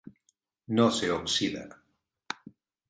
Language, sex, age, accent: Spanish, male, 50-59, Caribe: Cuba, Venezuela, Puerto Rico, República Dominicana, Panamá, Colombia caribeña, México caribeño, Costa del golfo de México